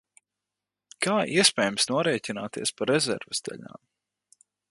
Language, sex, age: Latvian, male, 19-29